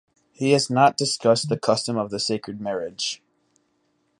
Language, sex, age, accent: English, male, under 19, United States English